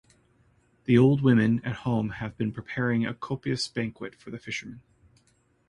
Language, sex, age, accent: English, male, 30-39, United States English